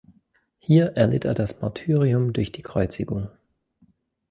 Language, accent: German, Deutschland Deutsch